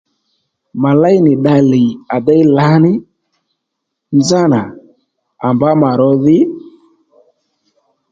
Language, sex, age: Lendu, male, 30-39